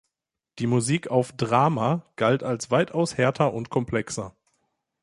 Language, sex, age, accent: German, male, 19-29, Deutschland Deutsch